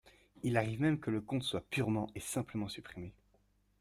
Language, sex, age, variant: French, male, under 19, Français de métropole